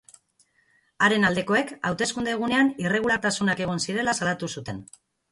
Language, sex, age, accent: Basque, female, 40-49, Mendebalekoa (Araba, Bizkaia, Gipuzkoako mendebaleko herri batzuk)